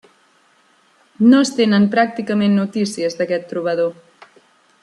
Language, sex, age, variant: Catalan, female, 30-39, Central